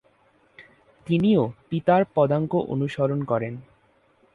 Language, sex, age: Bengali, male, under 19